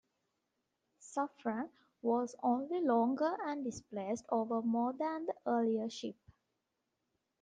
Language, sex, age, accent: English, female, 19-29, India and South Asia (India, Pakistan, Sri Lanka)